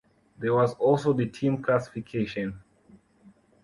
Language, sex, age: English, male, 19-29